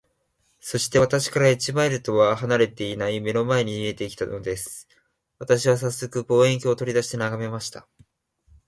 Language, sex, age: Japanese, male, 19-29